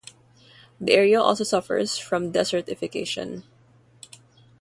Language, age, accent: English, 19-29, United States English; Filipino